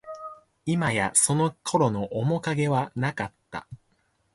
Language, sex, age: Japanese, male, under 19